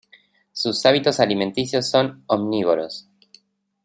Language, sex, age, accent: Spanish, male, 30-39, Rioplatense: Argentina, Uruguay, este de Bolivia, Paraguay